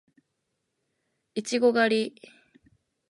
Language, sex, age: Japanese, female, 19-29